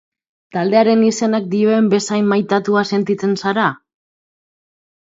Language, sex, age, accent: Basque, female, 30-39, Mendebalekoa (Araba, Bizkaia, Gipuzkoako mendebaleko herri batzuk)